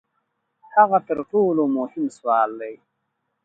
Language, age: Pashto, 30-39